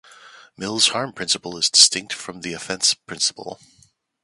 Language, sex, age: English, male, 40-49